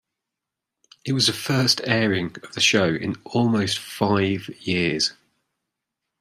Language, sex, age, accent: English, male, 30-39, England English